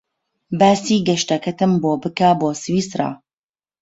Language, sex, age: Central Kurdish, female, 30-39